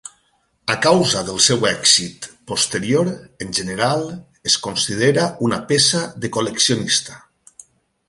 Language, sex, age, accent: Catalan, male, 40-49, valencià